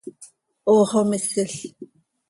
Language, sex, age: Seri, female, 40-49